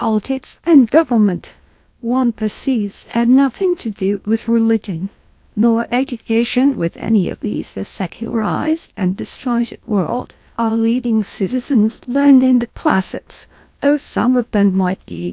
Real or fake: fake